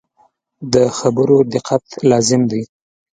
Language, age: Pashto, 30-39